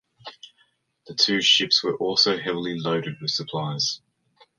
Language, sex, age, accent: English, male, 19-29, Australian English